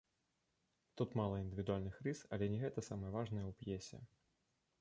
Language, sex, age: Belarusian, male, 19-29